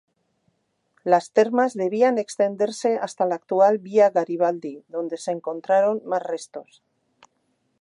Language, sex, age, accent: Spanish, female, 50-59, España: Norte peninsular (Asturias, Castilla y León, Cantabria, País Vasco, Navarra, Aragón, La Rioja, Guadalajara, Cuenca)